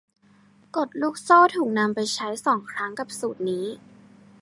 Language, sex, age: Thai, female, under 19